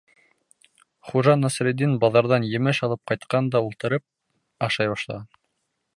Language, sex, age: Bashkir, male, 19-29